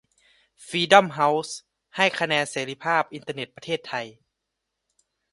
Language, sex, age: Thai, male, 19-29